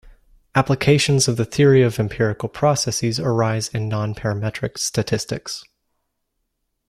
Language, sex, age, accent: English, male, 19-29, United States English